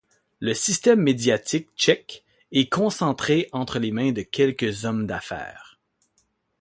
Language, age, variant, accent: French, 40-49, Français d'Amérique du Nord, Français du Canada